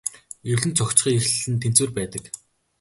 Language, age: Mongolian, 19-29